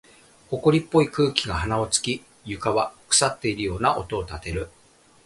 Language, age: Japanese, 40-49